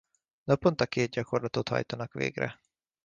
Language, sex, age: Hungarian, male, 30-39